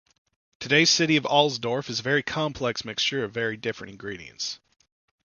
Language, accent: English, United States English